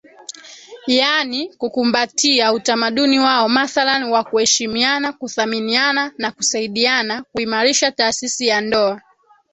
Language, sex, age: Swahili, female, 19-29